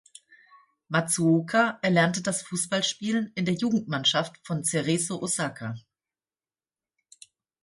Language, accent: German, Deutschland Deutsch